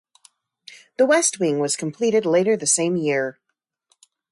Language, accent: English, United States English